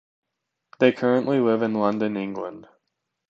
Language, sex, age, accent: English, male, under 19, United States English